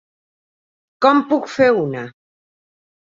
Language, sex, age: Catalan, female, 40-49